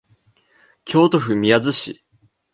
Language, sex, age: Japanese, male, 19-29